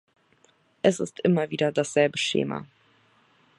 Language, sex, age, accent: German, female, 30-39, Deutschland Deutsch